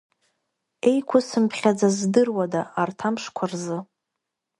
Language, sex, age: Abkhazian, female, under 19